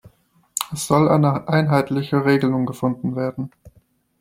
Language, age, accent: German, 19-29, Deutschland Deutsch